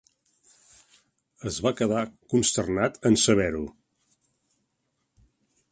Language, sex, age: Catalan, male, 60-69